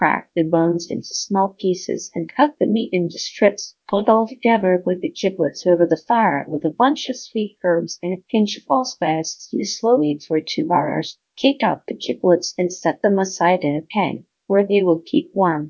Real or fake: fake